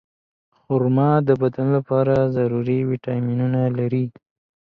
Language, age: Pashto, 19-29